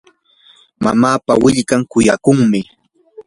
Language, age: Yanahuanca Pasco Quechua, 19-29